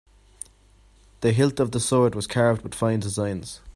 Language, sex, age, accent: English, male, 19-29, Irish English